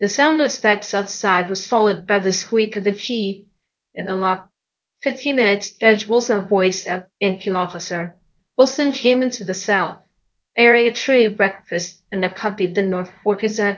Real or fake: fake